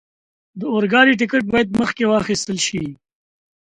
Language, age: Pashto, 19-29